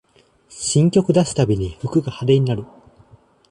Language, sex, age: Japanese, male, 19-29